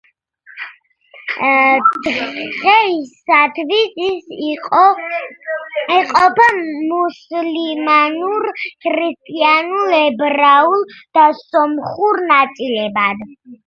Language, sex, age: Georgian, female, under 19